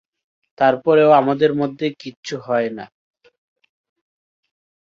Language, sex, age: Bengali, male, 19-29